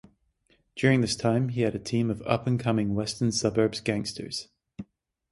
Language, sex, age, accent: English, male, 40-49, United States English; England English